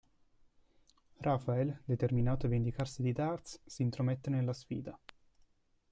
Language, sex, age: Italian, male, 19-29